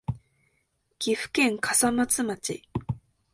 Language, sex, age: Japanese, female, under 19